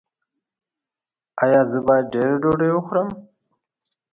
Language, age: Pashto, 19-29